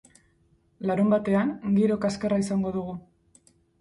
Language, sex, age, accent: Basque, female, 19-29, Mendebalekoa (Araba, Bizkaia, Gipuzkoako mendebaleko herri batzuk)